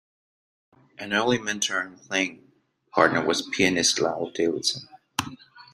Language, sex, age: English, male, 30-39